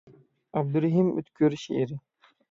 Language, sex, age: Uyghur, male, 19-29